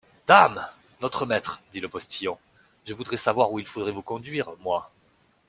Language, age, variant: French, 30-39, Français de métropole